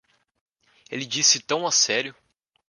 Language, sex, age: Portuguese, male, under 19